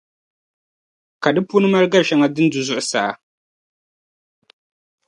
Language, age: Dagbani, 19-29